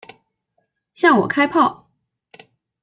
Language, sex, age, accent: Chinese, female, 19-29, 出生地：四川省